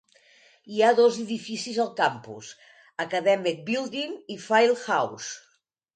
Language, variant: Catalan, Nord-Occidental